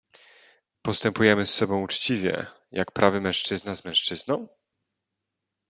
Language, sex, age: Polish, male, 30-39